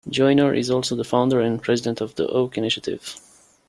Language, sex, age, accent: English, male, 30-39, United States English